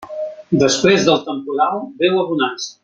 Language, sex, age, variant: Catalan, male, 60-69, Central